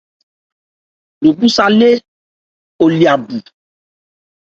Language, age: Ebrié, 19-29